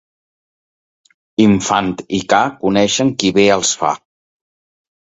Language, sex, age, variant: Catalan, male, 40-49, Central